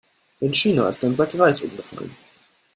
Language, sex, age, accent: German, male, under 19, Deutschland Deutsch